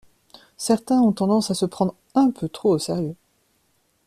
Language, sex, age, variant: French, female, 40-49, Français de métropole